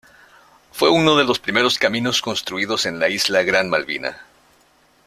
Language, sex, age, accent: Spanish, male, 30-39, México